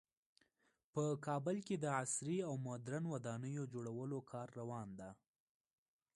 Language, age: Pashto, 19-29